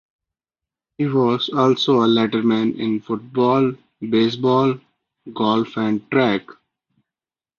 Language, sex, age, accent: English, male, 19-29, India and South Asia (India, Pakistan, Sri Lanka)